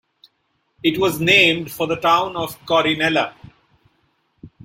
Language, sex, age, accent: English, male, 50-59, India and South Asia (India, Pakistan, Sri Lanka)